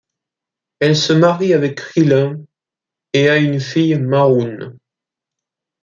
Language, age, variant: French, 19-29, Français de métropole